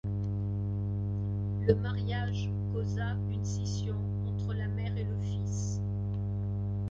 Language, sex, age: French, female, 60-69